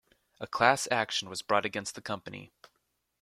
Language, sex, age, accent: English, male, under 19, United States English